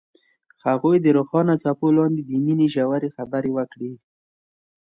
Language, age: Pashto, 19-29